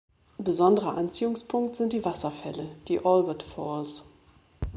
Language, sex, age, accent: German, female, 40-49, Deutschland Deutsch